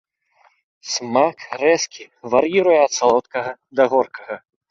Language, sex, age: Belarusian, male, 19-29